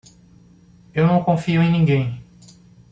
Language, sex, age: Portuguese, male, 40-49